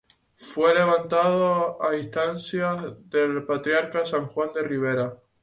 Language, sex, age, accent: Spanish, male, 19-29, España: Islas Canarias